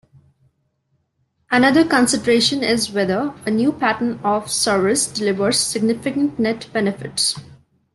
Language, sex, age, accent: English, female, 19-29, India and South Asia (India, Pakistan, Sri Lanka)